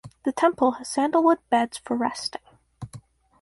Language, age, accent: English, under 19, Canadian English